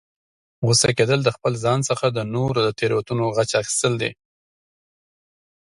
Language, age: Pashto, 19-29